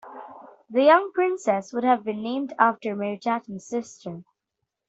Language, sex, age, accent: English, female, under 19, India and South Asia (India, Pakistan, Sri Lanka)